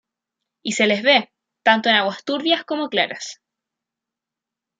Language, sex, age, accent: Spanish, female, 19-29, Chileno: Chile, Cuyo